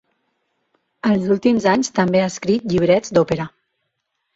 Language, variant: Catalan, Central